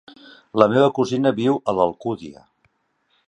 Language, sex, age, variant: Catalan, male, 50-59, Central